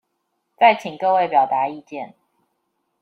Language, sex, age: Chinese, female, 19-29